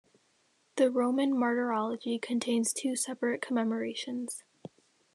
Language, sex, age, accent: English, female, under 19, United States English